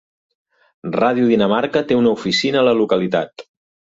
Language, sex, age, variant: Catalan, male, 40-49, Central